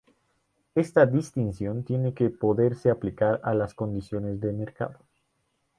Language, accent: Spanish, Andino-Pacífico: Colombia, Perú, Ecuador, oeste de Bolivia y Venezuela andina